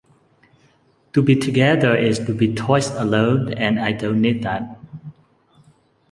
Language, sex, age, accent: English, male, 30-39, Singaporean English